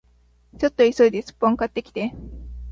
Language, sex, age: Japanese, female, 19-29